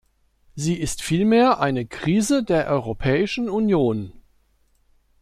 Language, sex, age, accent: German, male, 50-59, Deutschland Deutsch